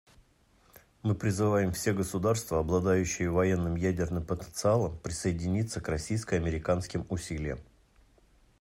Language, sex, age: Russian, male, 40-49